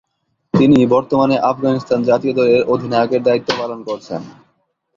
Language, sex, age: Bengali, male, 19-29